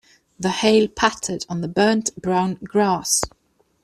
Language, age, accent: English, 19-29, England English